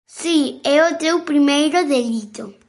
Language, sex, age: Galician, male, 40-49